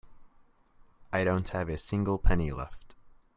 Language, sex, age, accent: English, male, 19-29, United States English